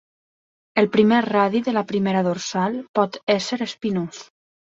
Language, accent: Catalan, valencià